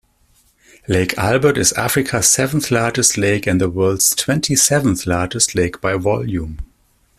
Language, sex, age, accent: English, male, 50-59, Canadian English